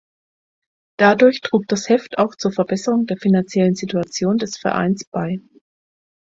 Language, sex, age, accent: German, female, 50-59, Deutschland Deutsch